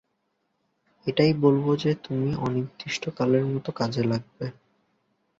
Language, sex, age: Bengali, male, 19-29